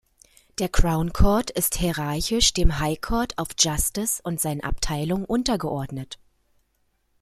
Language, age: German, 30-39